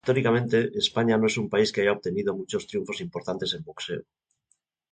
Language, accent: Spanish, España: Norte peninsular (Asturias, Castilla y León, Cantabria, País Vasco, Navarra, Aragón, La Rioja, Guadalajara, Cuenca)